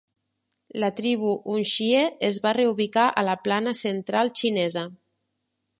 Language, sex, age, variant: Catalan, female, 30-39, Nord-Occidental